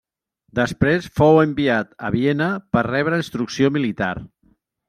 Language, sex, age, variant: Catalan, male, 50-59, Central